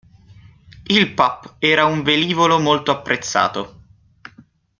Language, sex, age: Italian, male, 19-29